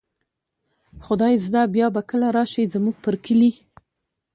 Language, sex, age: Pashto, female, 19-29